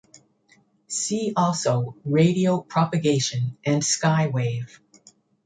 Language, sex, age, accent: English, female, 60-69, Canadian English